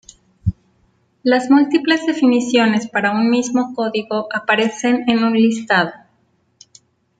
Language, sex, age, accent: Spanish, female, 40-49, México